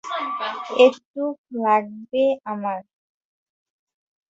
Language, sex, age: Bengali, female, 19-29